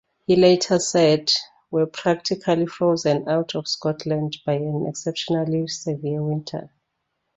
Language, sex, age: English, female, 40-49